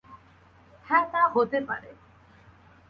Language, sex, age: Bengali, female, 19-29